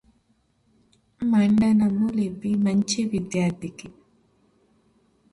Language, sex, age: Telugu, female, 30-39